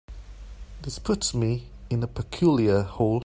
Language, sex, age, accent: English, male, 30-39, Hong Kong English